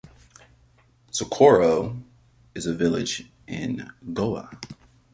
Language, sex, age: English, male, 30-39